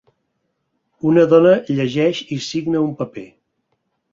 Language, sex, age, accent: Catalan, male, 60-69, Català central